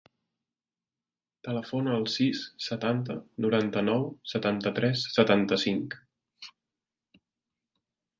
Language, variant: Catalan, Central